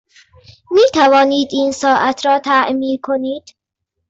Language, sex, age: Persian, male, 19-29